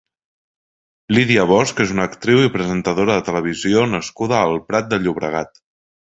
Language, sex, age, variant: Catalan, male, 30-39, Central